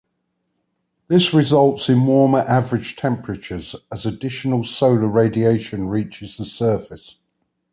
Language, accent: English, England English